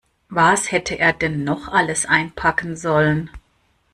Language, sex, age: German, female, 40-49